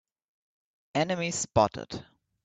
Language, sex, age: English, male, under 19